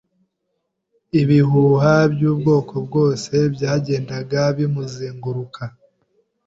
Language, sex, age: Kinyarwanda, male, 19-29